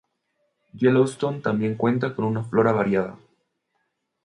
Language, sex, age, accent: Spanish, male, 19-29, México